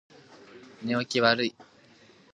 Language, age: Japanese, under 19